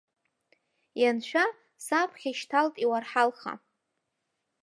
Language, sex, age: Abkhazian, female, 19-29